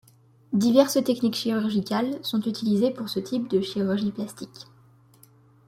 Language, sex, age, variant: French, female, 19-29, Français de métropole